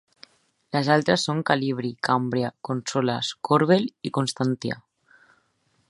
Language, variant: Catalan, Central